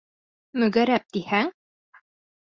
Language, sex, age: Bashkir, female, 30-39